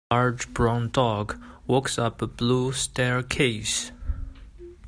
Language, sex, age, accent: English, male, 19-29, United States English